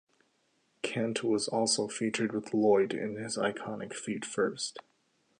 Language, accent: English, United States English